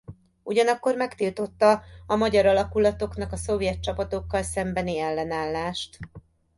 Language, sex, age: Hungarian, female, 40-49